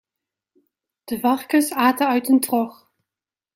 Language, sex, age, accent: Dutch, female, 30-39, Nederlands Nederlands